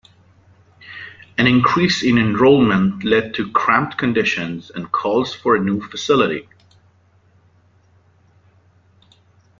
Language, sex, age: English, male, 30-39